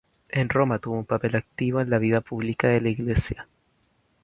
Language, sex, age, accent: Spanish, female, 19-29, Chileno: Chile, Cuyo